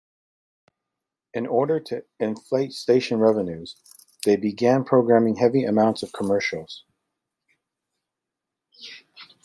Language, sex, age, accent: English, male, 40-49, United States English